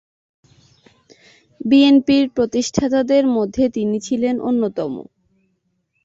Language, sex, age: Bengali, female, 19-29